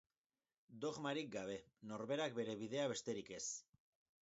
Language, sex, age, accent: Basque, male, 60-69, Mendebalekoa (Araba, Bizkaia, Gipuzkoako mendebaleko herri batzuk)